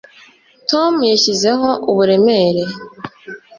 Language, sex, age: Kinyarwanda, female, 19-29